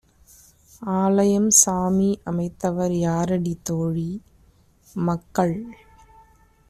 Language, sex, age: Tamil, female, 30-39